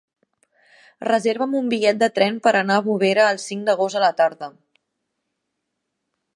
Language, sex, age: Catalan, female, 19-29